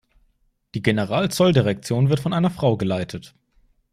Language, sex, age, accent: German, male, under 19, Deutschland Deutsch